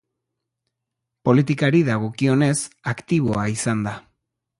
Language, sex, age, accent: Basque, male, 30-39, Erdialdekoa edo Nafarra (Gipuzkoa, Nafarroa)